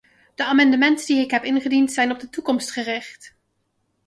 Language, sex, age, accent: Dutch, female, 30-39, Nederlands Nederlands